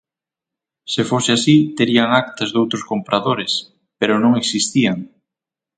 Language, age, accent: Galician, 30-39, Oriental (común en zona oriental); Normativo (estándar)